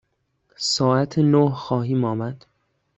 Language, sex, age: Persian, male, 19-29